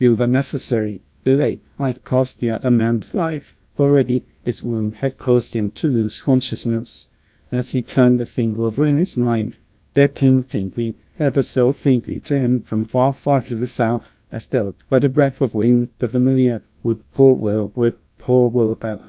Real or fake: fake